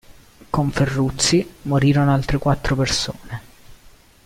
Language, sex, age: Italian, male, 19-29